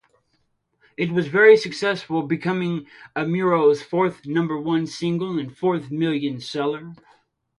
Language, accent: English, United States English